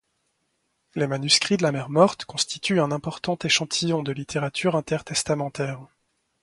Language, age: French, 40-49